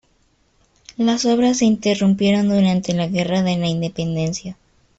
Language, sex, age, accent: Spanish, female, under 19, Andino-Pacífico: Colombia, Perú, Ecuador, oeste de Bolivia y Venezuela andina